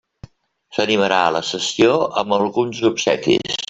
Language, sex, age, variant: Catalan, male, 70-79, Central